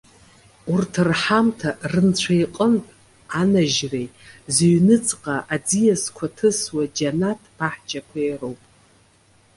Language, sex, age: Abkhazian, female, 40-49